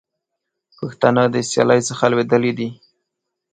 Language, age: Pashto, 19-29